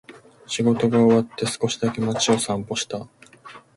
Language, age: Japanese, 19-29